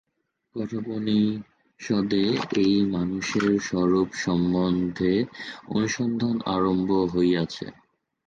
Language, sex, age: Bengali, male, 19-29